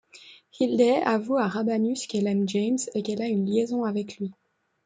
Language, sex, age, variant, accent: French, female, 30-39, Français d'Europe, Français de Suisse